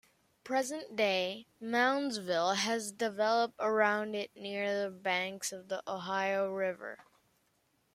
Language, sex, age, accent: English, male, under 19, United States English